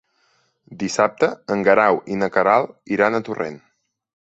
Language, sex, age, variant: Catalan, male, 19-29, Central